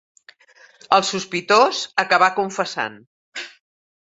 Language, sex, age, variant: Catalan, female, 60-69, Central